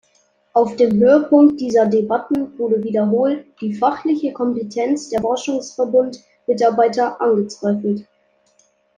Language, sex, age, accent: German, male, under 19, Deutschland Deutsch